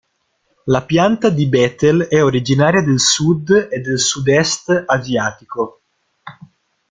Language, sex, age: Italian, male, 19-29